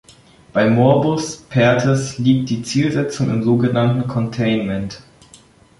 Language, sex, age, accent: German, male, under 19, Deutschland Deutsch